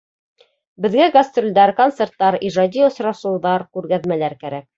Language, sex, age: Bashkir, female, 30-39